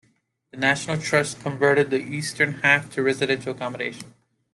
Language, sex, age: English, male, 19-29